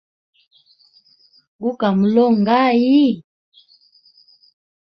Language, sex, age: Hemba, female, 30-39